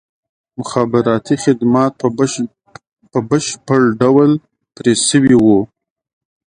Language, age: Pashto, 30-39